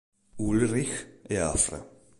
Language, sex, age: Italian, male, 30-39